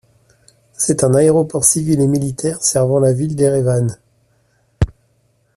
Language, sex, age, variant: French, male, 30-39, Français de métropole